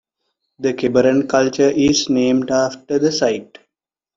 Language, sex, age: English, male, 19-29